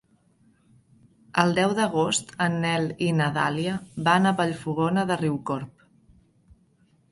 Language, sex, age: Catalan, female, 30-39